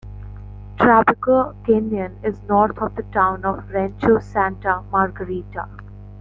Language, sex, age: English, female, 19-29